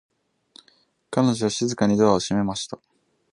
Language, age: Japanese, 19-29